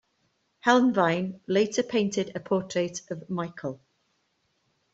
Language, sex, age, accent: English, female, 40-49, Welsh English